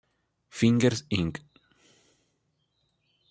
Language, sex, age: Spanish, male, 40-49